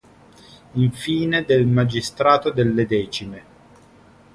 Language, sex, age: Italian, male, 30-39